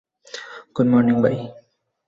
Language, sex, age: Bengali, male, 19-29